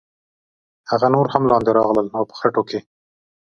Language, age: Pashto, 30-39